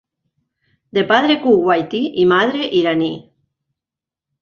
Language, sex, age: Spanish, female, 50-59